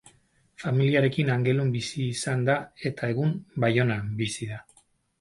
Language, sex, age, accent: Basque, male, 60-69, Mendebalekoa (Araba, Bizkaia, Gipuzkoako mendebaleko herri batzuk)